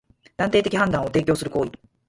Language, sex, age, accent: Japanese, female, 40-49, 関西弁